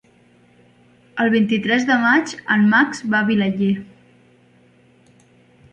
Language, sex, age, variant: Catalan, female, 19-29, Central